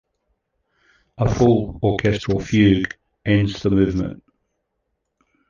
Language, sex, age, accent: English, male, 60-69, Australian English